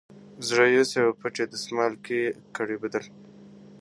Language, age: Pashto, 19-29